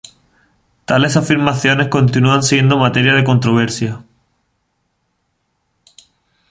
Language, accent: Spanish, España: Sur peninsular (Andalucia, Extremadura, Murcia)